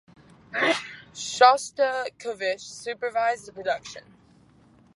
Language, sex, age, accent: English, female, under 19, United States English